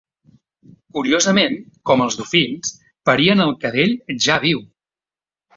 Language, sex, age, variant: Catalan, male, 30-39, Central